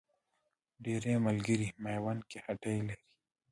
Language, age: Pashto, 19-29